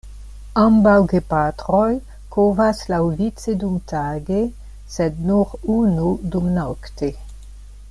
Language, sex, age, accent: Esperanto, female, 60-69, Internacia